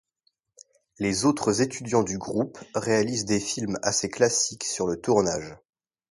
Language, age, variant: French, 19-29, Français de métropole